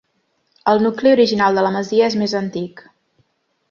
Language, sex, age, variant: Catalan, female, 30-39, Central